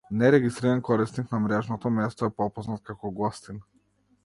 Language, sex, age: Macedonian, male, 19-29